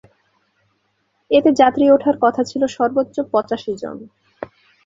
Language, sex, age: Bengali, female, under 19